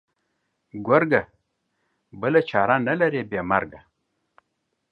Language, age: Pashto, 50-59